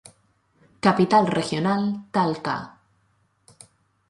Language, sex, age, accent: Spanish, female, 40-49, España: Norte peninsular (Asturias, Castilla y León, Cantabria, País Vasco, Navarra, Aragón, La Rioja, Guadalajara, Cuenca)